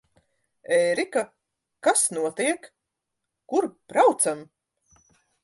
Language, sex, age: Latvian, female, 40-49